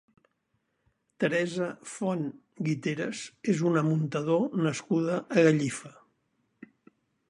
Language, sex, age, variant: Catalan, male, 70-79, Central